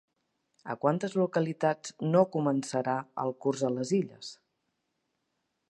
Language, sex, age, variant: Catalan, female, 40-49, Central